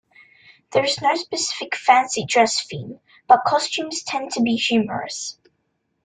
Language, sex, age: English, female, under 19